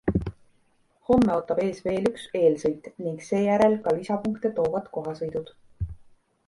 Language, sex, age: Estonian, female, 19-29